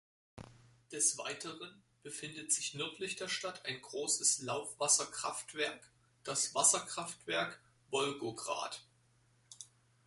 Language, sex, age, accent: German, male, 19-29, Deutschland Deutsch